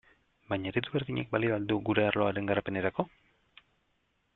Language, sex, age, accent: Basque, male, 30-39, Mendebalekoa (Araba, Bizkaia, Gipuzkoako mendebaleko herri batzuk)